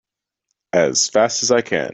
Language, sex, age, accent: English, male, under 19, United States English